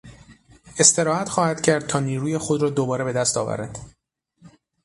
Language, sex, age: Persian, male, 30-39